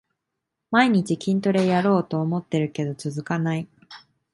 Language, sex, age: Japanese, female, 19-29